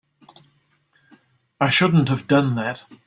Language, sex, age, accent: English, male, 60-69, New Zealand English